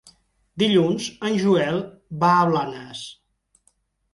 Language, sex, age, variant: Catalan, male, 50-59, Central